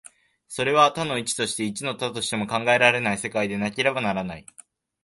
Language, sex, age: Japanese, male, under 19